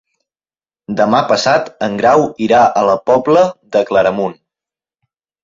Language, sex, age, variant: Catalan, male, 19-29, Central